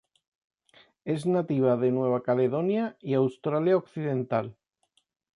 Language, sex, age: Spanish, male, 40-49